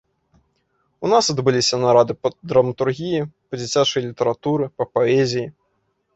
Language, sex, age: Belarusian, male, 19-29